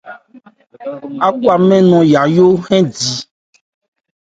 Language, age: Ebrié, 19-29